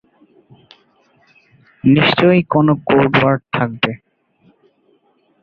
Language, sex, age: Bengali, male, 19-29